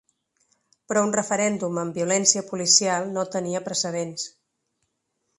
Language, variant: Catalan, Central